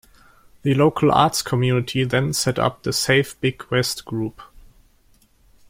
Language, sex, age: English, male, 19-29